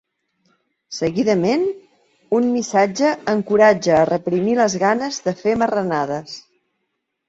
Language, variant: Catalan, Central